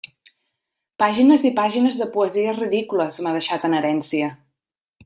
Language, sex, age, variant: Catalan, female, 40-49, Central